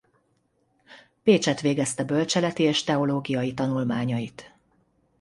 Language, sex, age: Hungarian, female, 50-59